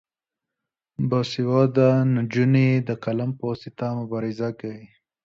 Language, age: Pashto, 19-29